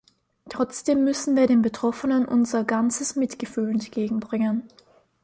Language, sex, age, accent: German, female, 19-29, Österreichisches Deutsch